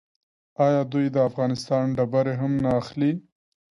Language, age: Pashto, 19-29